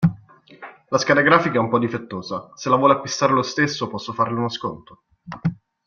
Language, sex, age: Italian, male, 19-29